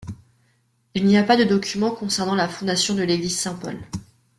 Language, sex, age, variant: French, female, 19-29, Français de métropole